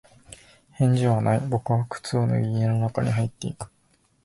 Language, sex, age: Japanese, male, under 19